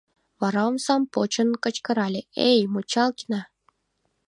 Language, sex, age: Mari, female, 19-29